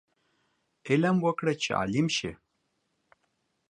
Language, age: Pashto, 50-59